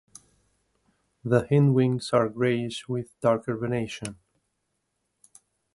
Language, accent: English, England English